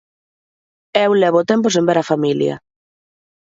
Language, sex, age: Galician, female, 30-39